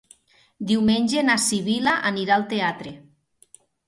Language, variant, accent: Catalan, Nord-Occidental, nord-occidental